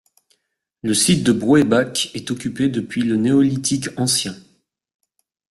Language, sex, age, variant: French, male, 40-49, Français de métropole